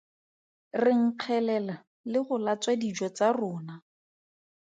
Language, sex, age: Tswana, female, 30-39